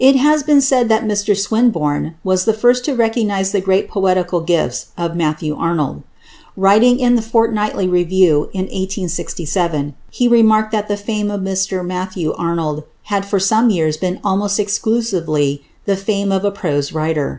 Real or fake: real